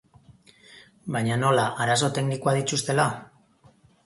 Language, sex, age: Basque, male, 50-59